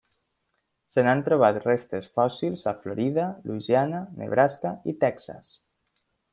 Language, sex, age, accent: Catalan, male, under 19, valencià